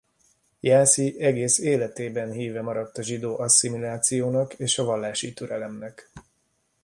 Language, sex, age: Hungarian, male, 50-59